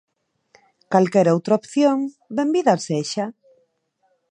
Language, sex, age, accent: Galician, female, 30-39, Normativo (estándar)